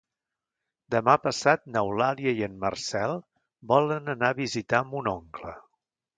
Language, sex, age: Catalan, male, 60-69